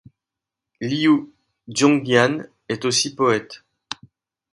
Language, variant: French, Français de métropole